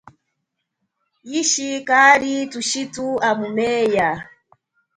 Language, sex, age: Chokwe, female, 30-39